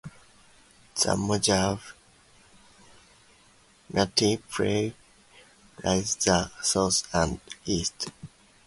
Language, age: English, 19-29